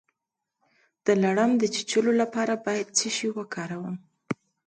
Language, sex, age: Pashto, female, 19-29